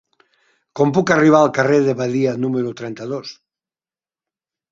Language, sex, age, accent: Catalan, male, 50-59, Empordanès